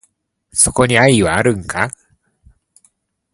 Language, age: Japanese, 19-29